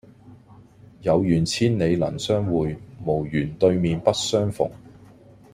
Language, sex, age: Cantonese, male, 40-49